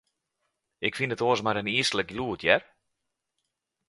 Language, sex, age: Western Frisian, male, 40-49